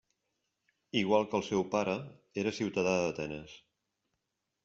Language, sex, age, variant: Catalan, male, 50-59, Central